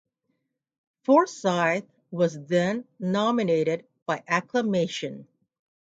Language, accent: English, United States English